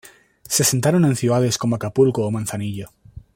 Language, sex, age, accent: Spanish, male, 19-29, España: Centro-Sur peninsular (Madrid, Toledo, Castilla-La Mancha)